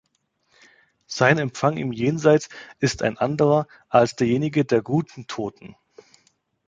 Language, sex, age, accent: German, male, 30-39, Deutschland Deutsch